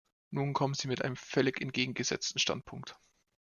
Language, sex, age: German, male, 19-29